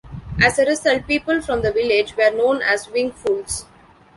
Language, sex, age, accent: English, female, 19-29, India and South Asia (India, Pakistan, Sri Lanka)